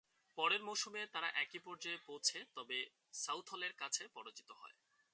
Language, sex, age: Bengali, male, 19-29